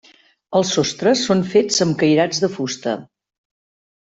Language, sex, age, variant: Catalan, female, 50-59, Central